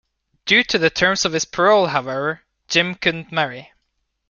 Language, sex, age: English, male, 19-29